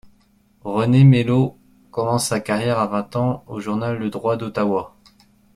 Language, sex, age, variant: French, male, 19-29, Français de métropole